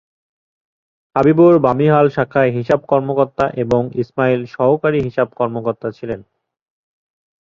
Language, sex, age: Bengali, male, 30-39